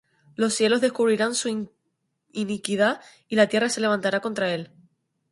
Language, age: Spanish, 19-29